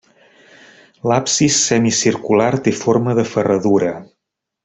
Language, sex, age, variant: Catalan, male, 30-39, Central